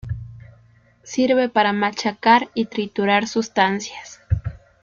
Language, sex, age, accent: Spanish, female, 19-29, Andino-Pacífico: Colombia, Perú, Ecuador, oeste de Bolivia y Venezuela andina